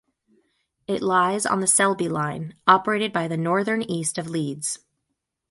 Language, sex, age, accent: English, female, 30-39, United States English